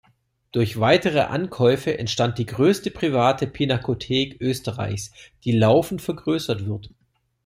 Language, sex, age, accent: German, male, 40-49, Deutschland Deutsch